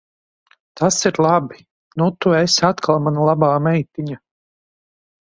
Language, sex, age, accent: Latvian, female, 30-39, nav